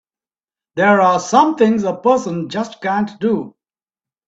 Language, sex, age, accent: English, male, 60-69, India and South Asia (India, Pakistan, Sri Lanka)